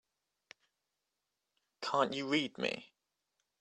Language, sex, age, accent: English, male, 19-29, England English